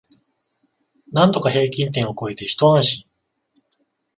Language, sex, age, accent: Japanese, male, 40-49, 関西